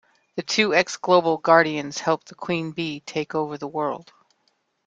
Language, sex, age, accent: English, female, 50-59, United States English